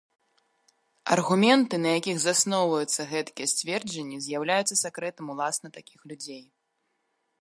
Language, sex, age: Belarusian, female, 19-29